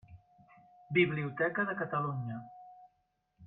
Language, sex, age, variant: Catalan, male, 50-59, Central